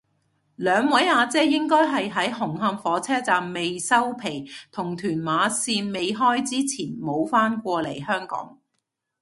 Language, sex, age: Cantonese, female, 40-49